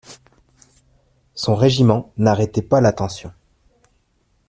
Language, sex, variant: French, male, Français de métropole